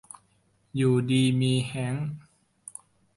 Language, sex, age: Thai, male, 19-29